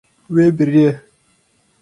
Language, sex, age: Kurdish, male, 30-39